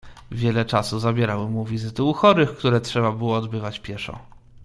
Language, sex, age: Polish, male, 30-39